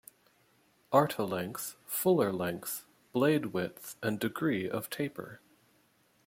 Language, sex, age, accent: English, male, 30-39, United States English